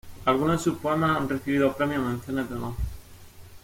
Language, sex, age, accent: Spanish, male, 40-49, España: Sur peninsular (Andalucia, Extremadura, Murcia)